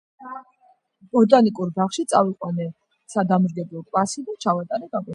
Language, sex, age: Georgian, female, 50-59